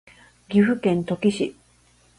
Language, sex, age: Japanese, female, 50-59